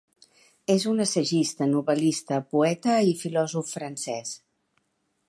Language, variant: Catalan, Central